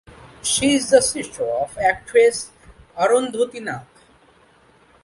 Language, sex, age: English, male, 19-29